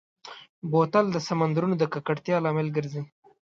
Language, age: Pashto, 19-29